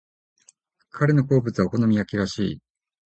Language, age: Japanese, 50-59